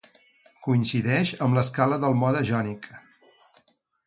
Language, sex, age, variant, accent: Catalan, male, 50-59, Central, central